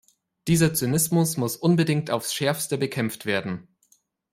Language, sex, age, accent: German, male, 19-29, Deutschland Deutsch